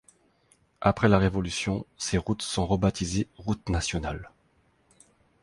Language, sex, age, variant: French, male, 40-49, Français de métropole